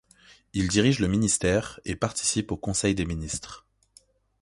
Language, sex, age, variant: French, male, 19-29, Français de métropole